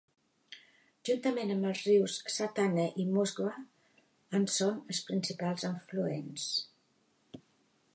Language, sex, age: Catalan, female, 60-69